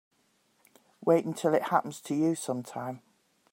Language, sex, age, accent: English, female, 50-59, England English